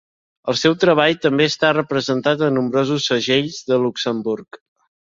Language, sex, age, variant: Catalan, male, 19-29, Central